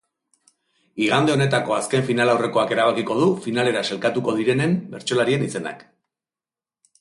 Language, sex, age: Basque, male, 40-49